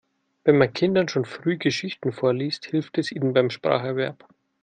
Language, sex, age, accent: German, male, 30-39, Deutschland Deutsch